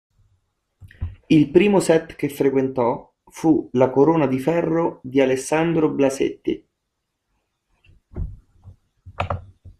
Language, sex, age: Italian, male, 30-39